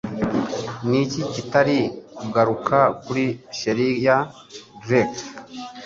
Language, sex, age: Kinyarwanda, male, 40-49